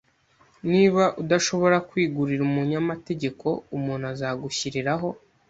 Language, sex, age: Kinyarwanda, male, 19-29